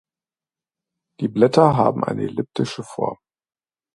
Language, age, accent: German, 30-39, Deutschland Deutsch